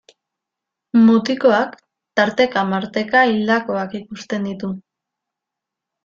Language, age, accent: Basque, 19-29, Erdialdekoa edo Nafarra (Gipuzkoa, Nafarroa)